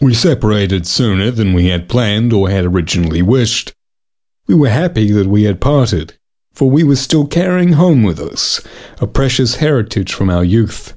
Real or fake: real